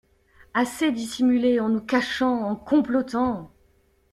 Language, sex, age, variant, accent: French, female, 30-39, Français d'Amérique du Nord, Français du Canada